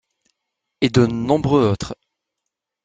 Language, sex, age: French, male, 19-29